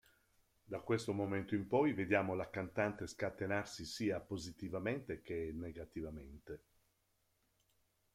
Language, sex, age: Italian, male, 60-69